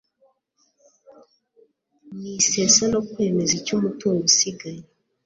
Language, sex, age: Kinyarwanda, female, 19-29